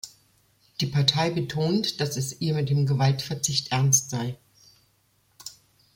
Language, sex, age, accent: German, female, 50-59, Deutschland Deutsch